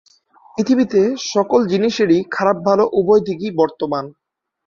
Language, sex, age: Bengali, male, 19-29